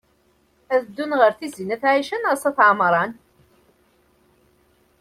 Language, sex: Kabyle, female